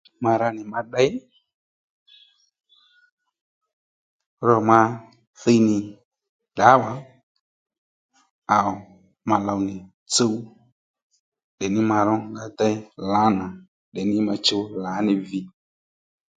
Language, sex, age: Lendu, male, 30-39